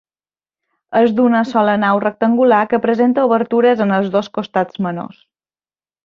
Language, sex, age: Catalan, female, 30-39